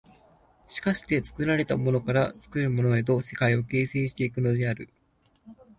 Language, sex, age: Japanese, male, 19-29